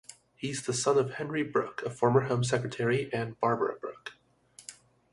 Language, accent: English, United States English